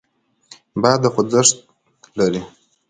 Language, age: Pashto, 19-29